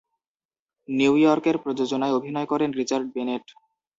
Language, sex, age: Bengali, male, 19-29